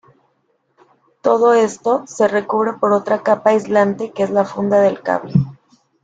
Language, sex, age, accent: Spanish, female, 30-39, México